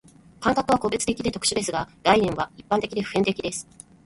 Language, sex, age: Japanese, female, 30-39